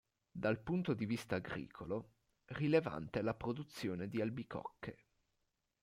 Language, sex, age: Italian, male, 19-29